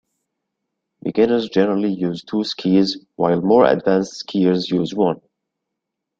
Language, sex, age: English, male, 19-29